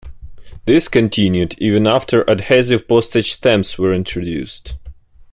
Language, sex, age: English, male, 19-29